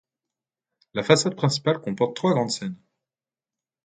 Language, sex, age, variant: French, male, 19-29, Français de métropole